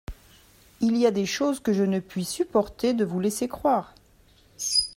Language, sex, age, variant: French, female, 60-69, Français de métropole